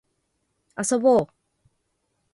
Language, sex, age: Japanese, female, 30-39